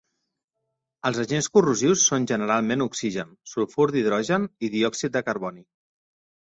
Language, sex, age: Catalan, male, 40-49